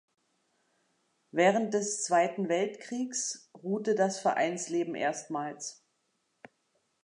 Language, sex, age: German, female, 40-49